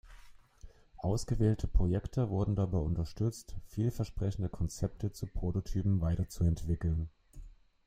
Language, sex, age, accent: German, male, 30-39, Deutschland Deutsch